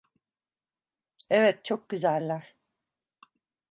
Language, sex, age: Turkish, female, 40-49